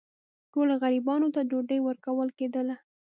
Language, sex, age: Pashto, female, 19-29